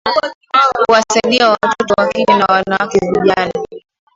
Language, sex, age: Swahili, female, 19-29